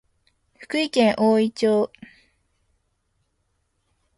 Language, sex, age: Japanese, female, under 19